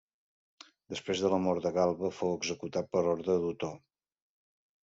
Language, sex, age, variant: Catalan, male, 50-59, Central